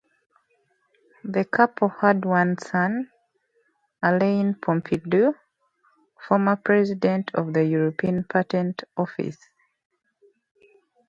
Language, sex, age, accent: English, female, 19-29, England English